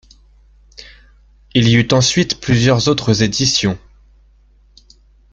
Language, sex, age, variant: French, male, 19-29, Français de métropole